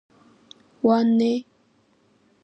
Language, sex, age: Korean, female, under 19